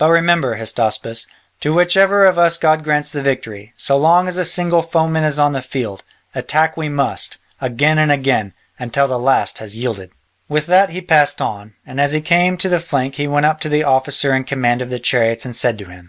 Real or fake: real